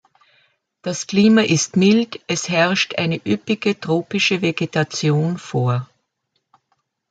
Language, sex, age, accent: German, female, 70-79, Österreichisches Deutsch